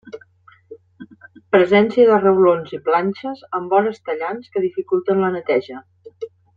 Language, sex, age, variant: Catalan, female, 60-69, Central